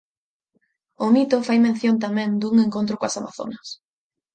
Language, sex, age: Galician, female, 19-29